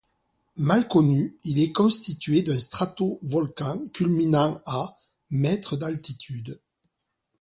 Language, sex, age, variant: French, male, 40-49, Français de métropole